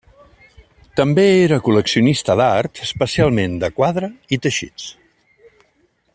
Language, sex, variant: Catalan, male, Central